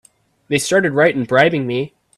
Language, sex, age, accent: English, female, under 19, United States English